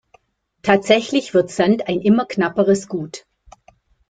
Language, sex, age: German, female, 50-59